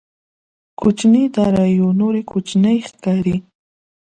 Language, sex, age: Pashto, female, 19-29